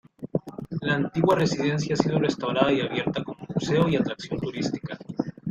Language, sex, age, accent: Spanish, male, 19-29, América central